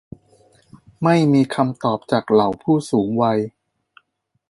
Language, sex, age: Thai, male, 30-39